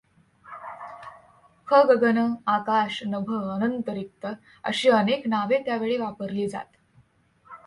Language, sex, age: Marathi, female, under 19